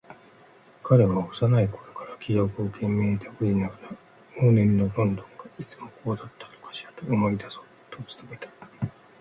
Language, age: Japanese, 50-59